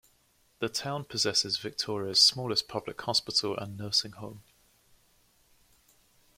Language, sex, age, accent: English, male, 19-29, England English